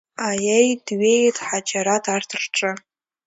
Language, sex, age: Abkhazian, female, under 19